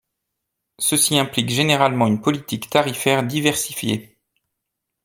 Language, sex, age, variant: French, male, 30-39, Français de métropole